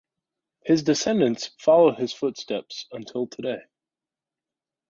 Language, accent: English, United States English